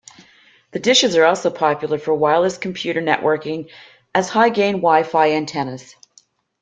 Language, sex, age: English, female, 50-59